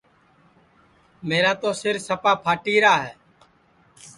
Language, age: Sansi, 19-29